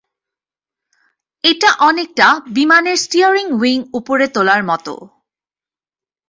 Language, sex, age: Bengali, female, 19-29